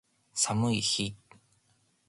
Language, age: Japanese, 19-29